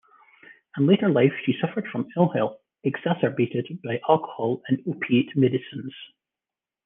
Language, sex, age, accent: English, male, 40-49, Scottish English